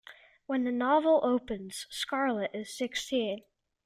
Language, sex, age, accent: English, male, under 19, United States English